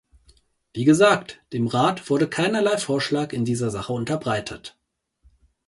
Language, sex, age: German, male, 30-39